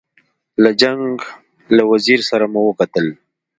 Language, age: Pashto, 30-39